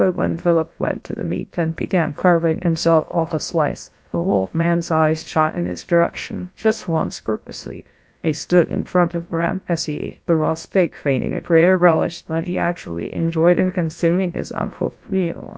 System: TTS, GlowTTS